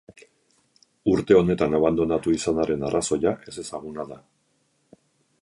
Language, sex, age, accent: Basque, male, 50-59, Erdialdekoa edo Nafarra (Gipuzkoa, Nafarroa)